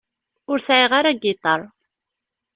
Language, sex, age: Kabyle, female, 19-29